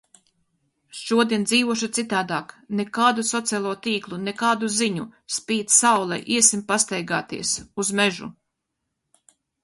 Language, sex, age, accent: Latvian, female, 50-59, Latgaliešu